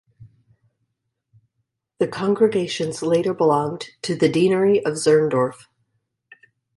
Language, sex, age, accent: English, female, 40-49, United States English